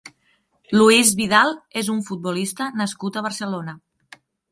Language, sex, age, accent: Catalan, female, 30-39, Ebrenc